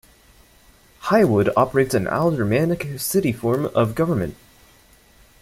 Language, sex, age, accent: English, male, under 19, United States English